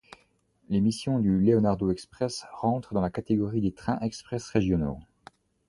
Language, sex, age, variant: French, male, 19-29, Français de métropole